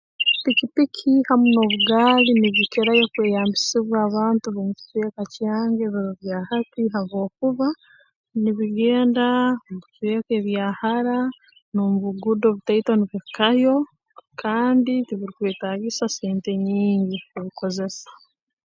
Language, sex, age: Tooro, female, 19-29